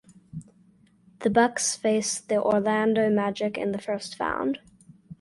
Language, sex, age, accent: English, male, under 19, Southern African (South Africa, Zimbabwe, Namibia)